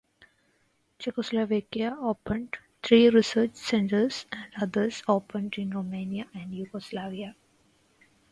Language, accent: English, India and South Asia (India, Pakistan, Sri Lanka)